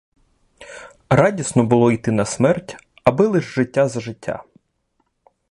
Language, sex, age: Ukrainian, male, 30-39